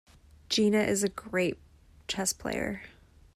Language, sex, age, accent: English, female, 19-29, United States English